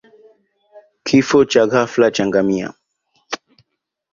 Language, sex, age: Swahili, male, under 19